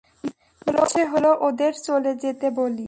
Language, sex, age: Bengali, female, 19-29